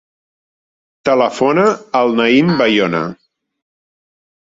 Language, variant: Catalan, Central